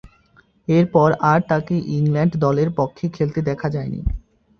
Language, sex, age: Bengali, male, under 19